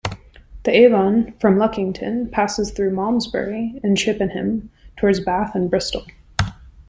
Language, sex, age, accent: English, female, 30-39, United States English